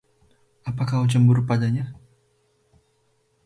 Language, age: Indonesian, 19-29